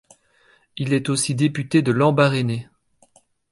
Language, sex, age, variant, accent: French, male, 30-39, Français d'Europe, Français de Belgique